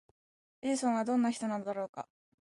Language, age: Japanese, 19-29